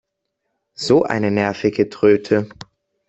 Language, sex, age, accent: German, male, under 19, Österreichisches Deutsch